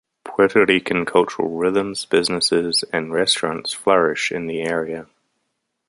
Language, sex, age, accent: English, male, 30-39, New Zealand English